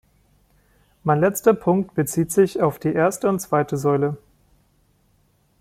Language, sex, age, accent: German, female, 19-29, Deutschland Deutsch